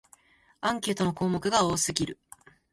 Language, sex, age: Japanese, male, 19-29